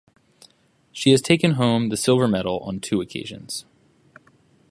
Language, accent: English, United States English